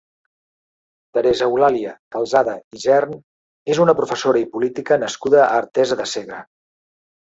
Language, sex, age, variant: Catalan, male, 60-69, Central